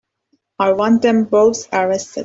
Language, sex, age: English, female, 19-29